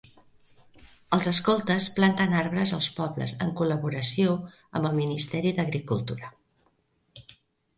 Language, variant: Catalan, Central